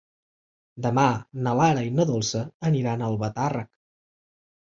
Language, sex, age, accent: Catalan, male, 19-29, central; septentrional